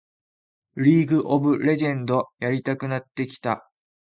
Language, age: Japanese, 19-29